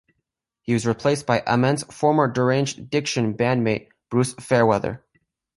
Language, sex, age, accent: English, male, under 19, United States English